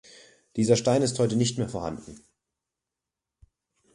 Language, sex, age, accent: German, male, under 19, Deutschland Deutsch